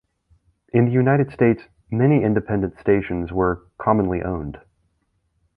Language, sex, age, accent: English, male, 30-39, United States English